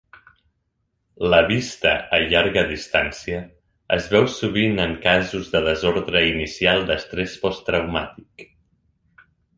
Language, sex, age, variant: Catalan, male, 30-39, Central